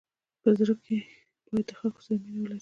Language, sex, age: Pashto, female, 19-29